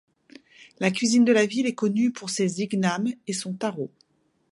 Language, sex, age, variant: French, female, 50-59, Français de métropole